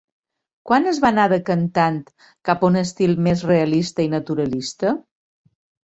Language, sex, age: Catalan, female, 50-59